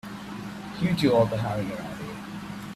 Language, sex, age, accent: English, male, 19-29, India and South Asia (India, Pakistan, Sri Lanka)